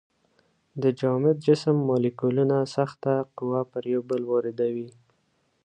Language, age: Pashto, 19-29